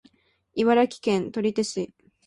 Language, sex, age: Japanese, female, 19-29